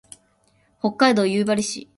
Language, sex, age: Japanese, female, 19-29